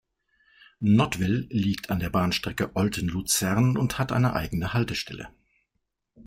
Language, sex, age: German, male, 50-59